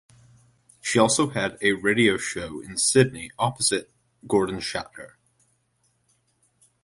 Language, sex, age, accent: English, male, 19-29, United States English